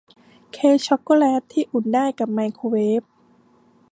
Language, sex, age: Thai, female, 19-29